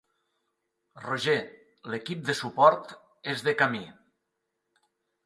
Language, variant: Catalan, Nord-Occidental